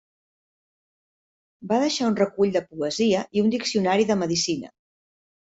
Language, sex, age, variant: Catalan, female, 50-59, Central